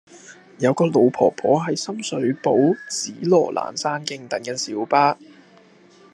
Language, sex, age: Cantonese, male, 19-29